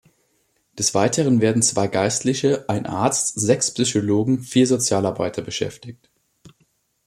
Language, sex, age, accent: German, male, 19-29, Deutschland Deutsch